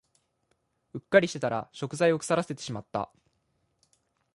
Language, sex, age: Japanese, male, 19-29